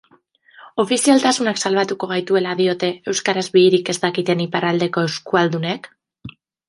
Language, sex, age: Basque, female, 19-29